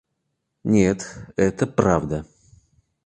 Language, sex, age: Russian, male, 19-29